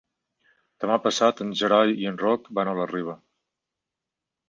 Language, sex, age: Catalan, male, 40-49